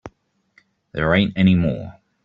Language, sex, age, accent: English, male, 30-39, England English